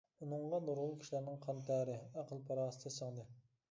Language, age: Uyghur, 19-29